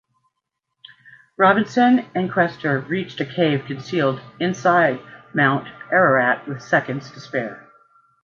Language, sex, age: English, female, 50-59